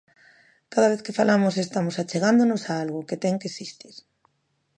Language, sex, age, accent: Galician, female, 40-49, Normativo (estándar)